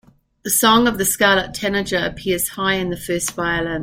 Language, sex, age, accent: English, female, 60-69, New Zealand English